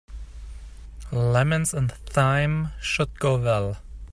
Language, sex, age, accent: English, male, 30-39, United States English